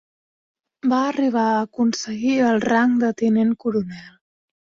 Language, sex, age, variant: Catalan, female, 19-29, Central